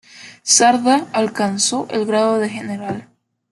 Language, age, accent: Spanish, 19-29, Caribe: Cuba, Venezuela, Puerto Rico, República Dominicana, Panamá, Colombia caribeña, México caribeño, Costa del golfo de México